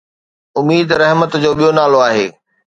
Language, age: Sindhi, 40-49